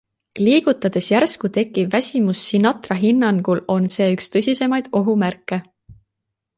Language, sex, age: Estonian, female, 19-29